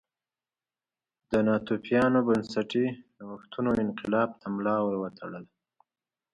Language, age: Pashto, 19-29